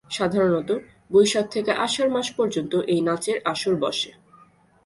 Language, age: Bengali, 19-29